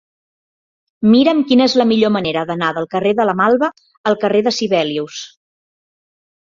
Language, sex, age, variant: Catalan, female, 30-39, Central